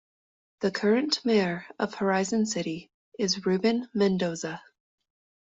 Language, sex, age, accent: English, female, 30-39, Canadian English